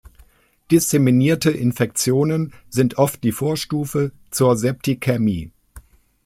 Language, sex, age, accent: German, male, 50-59, Deutschland Deutsch